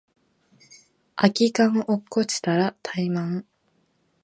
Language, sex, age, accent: Japanese, female, 19-29, 標準語